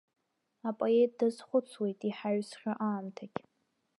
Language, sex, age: Abkhazian, female, under 19